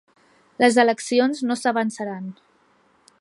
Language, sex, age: Catalan, female, 19-29